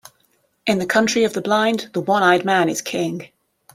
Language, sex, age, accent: English, female, 30-39, England English